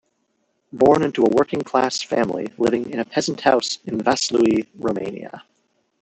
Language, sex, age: English, male, 19-29